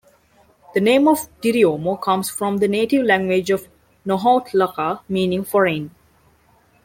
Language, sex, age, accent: English, female, 19-29, India and South Asia (India, Pakistan, Sri Lanka)